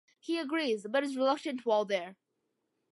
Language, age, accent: English, under 19, United States English